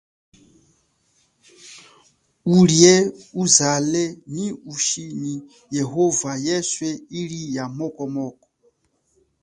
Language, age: Chokwe, 40-49